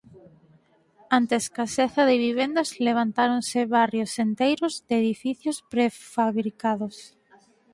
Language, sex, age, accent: Galician, female, 19-29, Normativo (estándar)